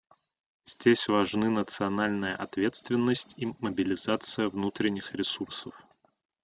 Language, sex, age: Russian, male, 30-39